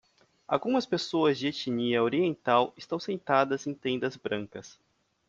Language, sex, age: Portuguese, male, 19-29